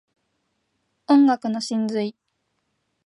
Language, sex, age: Japanese, female, 19-29